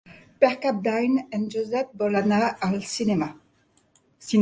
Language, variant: Catalan, Septentrional